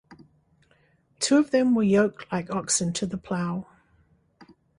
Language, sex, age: English, female, 60-69